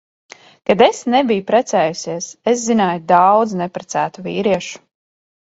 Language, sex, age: Latvian, female, 30-39